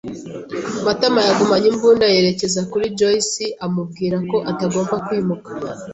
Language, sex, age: Kinyarwanda, female, 19-29